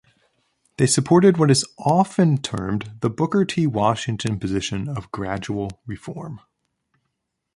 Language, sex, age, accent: English, male, 19-29, United States English